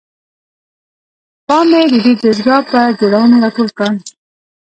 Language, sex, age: Pashto, female, 19-29